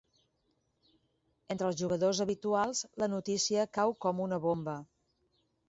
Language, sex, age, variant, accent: Catalan, female, 50-59, Central, central